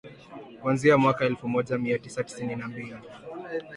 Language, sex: Swahili, male